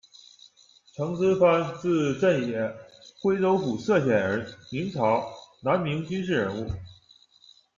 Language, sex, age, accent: Chinese, male, 19-29, 出生地：辽宁省